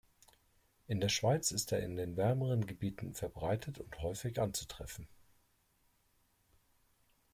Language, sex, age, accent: German, male, 40-49, Deutschland Deutsch